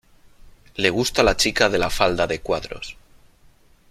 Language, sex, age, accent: Spanish, male, 30-39, España: Norte peninsular (Asturias, Castilla y León, Cantabria, País Vasco, Navarra, Aragón, La Rioja, Guadalajara, Cuenca)